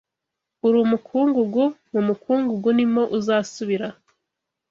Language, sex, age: Kinyarwanda, female, 19-29